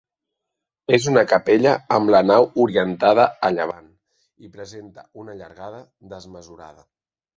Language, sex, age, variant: Catalan, male, 30-39, Central